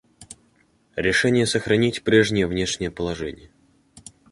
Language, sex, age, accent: Russian, male, under 19, Русский